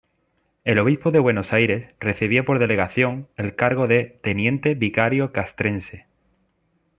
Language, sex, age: Spanish, male, under 19